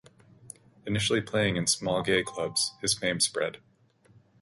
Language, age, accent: English, 30-39, Canadian English